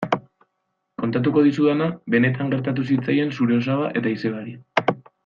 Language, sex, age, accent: Basque, male, 19-29, Erdialdekoa edo Nafarra (Gipuzkoa, Nafarroa)